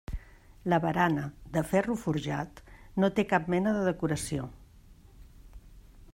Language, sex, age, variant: Catalan, female, 50-59, Central